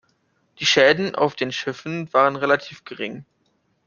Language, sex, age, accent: German, male, under 19, Deutschland Deutsch